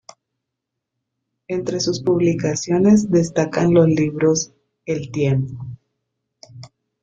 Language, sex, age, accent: Spanish, female, 30-39, Caribe: Cuba, Venezuela, Puerto Rico, República Dominicana, Panamá, Colombia caribeña, México caribeño, Costa del golfo de México